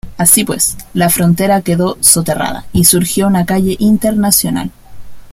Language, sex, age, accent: Spanish, female, under 19, Chileno: Chile, Cuyo